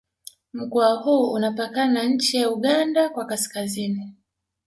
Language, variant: Swahili, Kiswahili cha Bara ya Tanzania